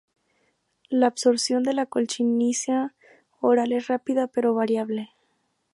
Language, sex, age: Spanish, female, 19-29